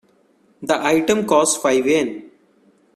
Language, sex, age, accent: English, male, 19-29, India and South Asia (India, Pakistan, Sri Lanka)